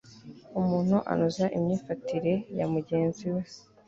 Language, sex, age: Kinyarwanda, female, 19-29